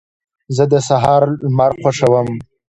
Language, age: Pashto, 19-29